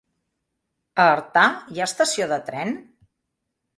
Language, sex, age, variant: Catalan, female, 50-59, Central